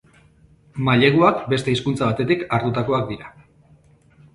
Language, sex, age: Basque, male, 40-49